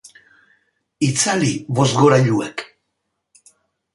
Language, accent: Basque, Mendebalekoa (Araba, Bizkaia, Gipuzkoako mendebaleko herri batzuk)